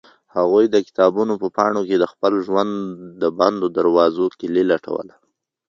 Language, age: Pashto, 19-29